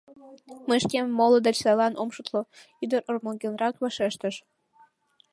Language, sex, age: Mari, female, under 19